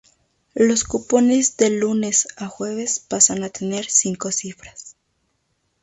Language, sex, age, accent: Spanish, female, 19-29, México